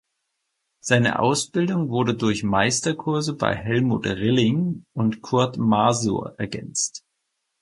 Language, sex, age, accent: German, male, 30-39, Deutschland Deutsch